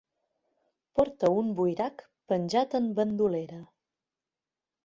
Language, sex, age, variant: Catalan, female, 19-29, Central